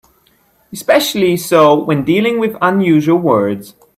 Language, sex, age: English, male, 19-29